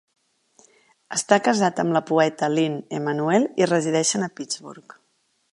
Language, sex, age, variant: Catalan, female, 40-49, Central